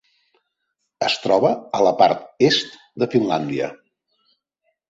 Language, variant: Catalan, Central